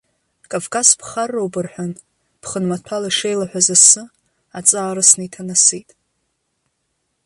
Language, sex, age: Abkhazian, female, 30-39